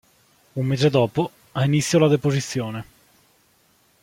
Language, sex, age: Italian, male, 19-29